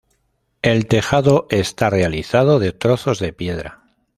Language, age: Spanish, 30-39